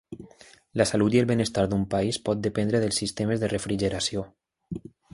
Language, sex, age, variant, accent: Catalan, male, 19-29, Valencià meridional, valencià